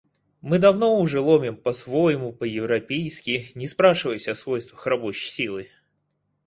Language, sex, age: Russian, male, 30-39